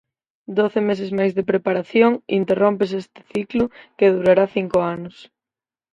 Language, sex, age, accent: Galician, female, under 19, Central (gheada); Normativo (estándar)